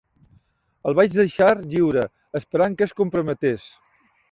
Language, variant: Catalan, Central